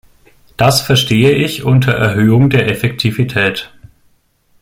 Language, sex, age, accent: German, male, 19-29, Deutschland Deutsch